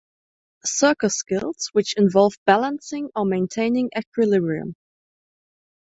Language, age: English, 19-29